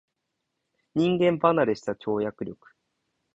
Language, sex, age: Japanese, male, 19-29